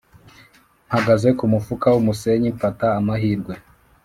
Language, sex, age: Kinyarwanda, male, 19-29